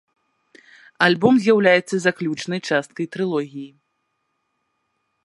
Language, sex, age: Belarusian, female, 30-39